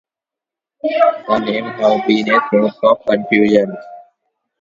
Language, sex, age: English, male, under 19